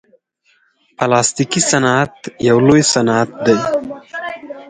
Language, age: Pashto, 19-29